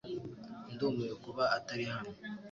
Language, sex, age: Kinyarwanda, male, 19-29